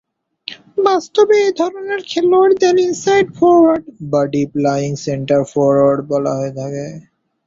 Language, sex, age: Bengali, male, 19-29